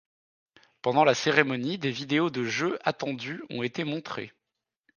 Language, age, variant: French, 30-39, Français de métropole